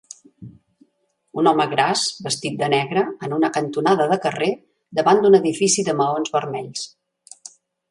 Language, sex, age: Catalan, female, 60-69